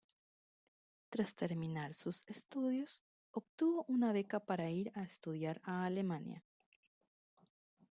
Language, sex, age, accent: Spanish, female, 30-39, Rioplatense: Argentina, Uruguay, este de Bolivia, Paraguay